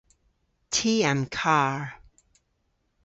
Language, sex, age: Cornish, female, 40-49